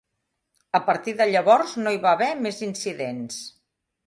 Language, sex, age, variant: Catalan, female, 50-59, Central